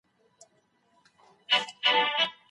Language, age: Pashto, 30-39